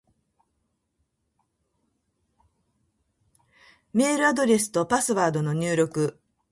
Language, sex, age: Japanese, female, 50-59